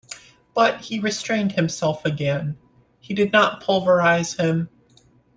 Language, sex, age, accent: English, female, 30-39, United States English